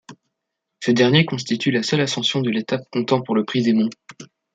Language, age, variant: French, 19-29, Français de métropole